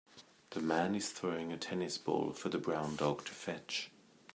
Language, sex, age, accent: English, male, 30-39, England English